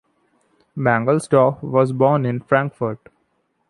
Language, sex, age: English, male, 19-29